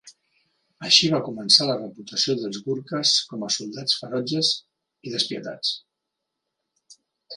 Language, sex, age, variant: Catalan, male, 40-49, Central